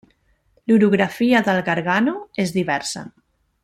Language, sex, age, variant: Catalan, female, 30-39, Central